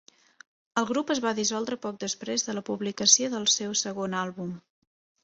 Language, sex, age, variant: Catalan, female, 30-39, Central